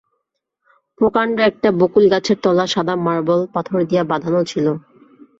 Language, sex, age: Bengali, female, 30-39